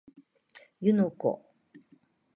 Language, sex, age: Japanese, female, 50-59